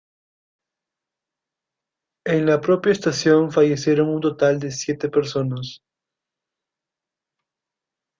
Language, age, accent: Spanish, 19-29, Andino-Pacífico: Colombia, Perú, Ecuador, oeste de Bolivia y Venezuela andina